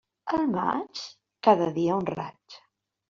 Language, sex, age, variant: Catalan, female, 50-59, Central